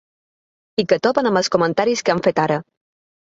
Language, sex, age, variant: Catalan, female, 30-39, Balear